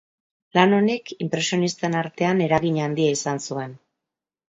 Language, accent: Basque, Mendebalekoa (Araba, Bizkaia, Gipuzkoako mendebaleko herri batzuk)